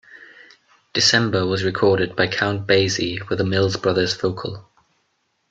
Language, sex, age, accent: English, male, 19-29, England English